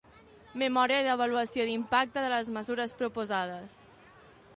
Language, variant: Catalan, Central